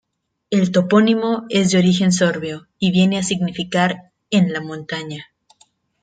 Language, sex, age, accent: Spanish, female, 19-29, México